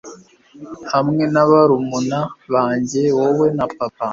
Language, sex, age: Kinyarwanda, male, under 19